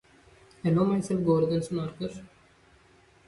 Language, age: English, under 19